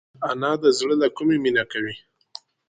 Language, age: Pashto, 19-29